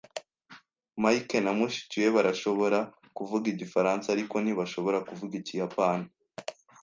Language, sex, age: Kinyarwanda, male, under 19